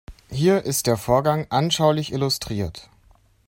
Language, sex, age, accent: German, male, 19-29, Deutschland Deutsch